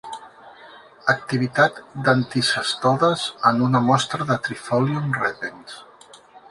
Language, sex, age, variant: Catalan, male, 40-49, Central